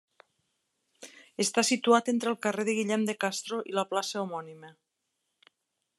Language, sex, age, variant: Catalan, female, 50-59, Nord-Occidental